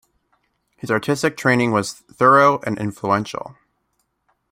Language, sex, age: English, male, 19-29